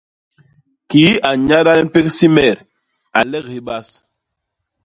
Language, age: Basaa, 40-49